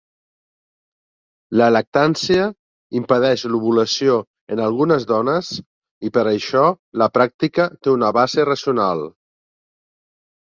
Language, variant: Catalan, Central